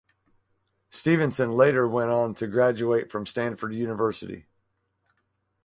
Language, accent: English, United States English